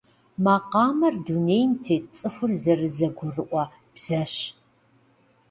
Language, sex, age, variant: Kabardian, female, 50-59, Адыгэбзэ (Къэбэрдей, Кирил, псоми зэдай)